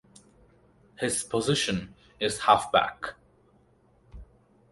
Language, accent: English, India and South Asia (India, Pakistan, Sri Lanka)